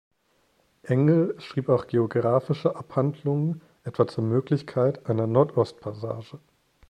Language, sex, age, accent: German, male, 30-39, Deutschland Deutsch